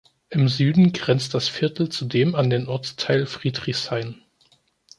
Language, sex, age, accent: German, male, 19-29, Deutschland Deutsch